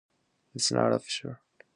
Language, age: English, 19-29